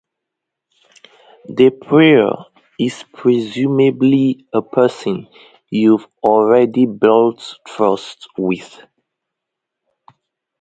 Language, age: English, 19-29